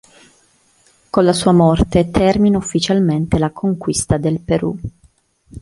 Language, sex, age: Italian, female, 30-39